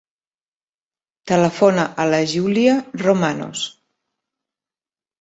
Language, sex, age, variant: Catalan, female, 40-49, Central